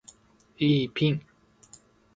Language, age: Japanese, 30-39